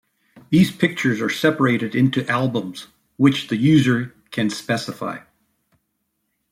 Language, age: English, 50-59